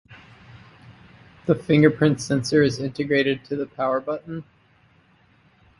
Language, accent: English, United States English